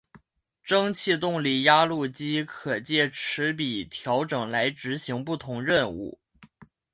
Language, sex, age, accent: Chinese, male, 19-29, 出生地：黑龙江省